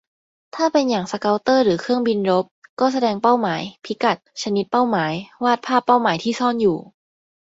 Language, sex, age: Thai, female, under 19